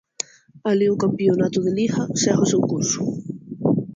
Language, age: Galician, 19-29